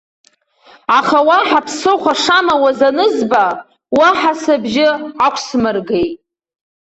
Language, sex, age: Abkhazian, female, under 19